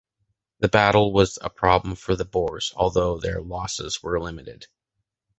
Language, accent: English, Canadian English